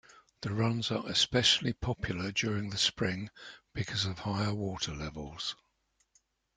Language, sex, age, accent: English, male, 70-79, England English